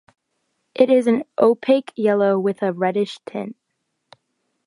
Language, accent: English, United States English